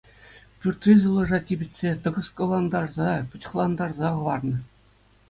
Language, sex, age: Chuvash, male, 40-49